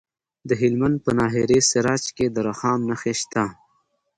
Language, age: Pashto, 19-29